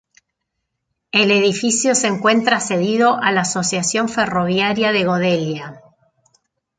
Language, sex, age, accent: Spanish, female, 40-49, Rioplatense: Argentina, Uruguay, este de Bolivia, Paraguay